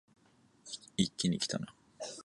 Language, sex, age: Japanese, male, 19-29